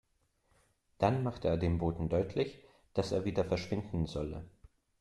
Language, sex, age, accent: German, male, 19-29, Österreichisches Deutsch